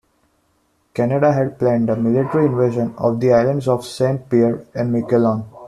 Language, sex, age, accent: English, male, 19-29, India and South Asia (India, Pakistan, Sri Lanka)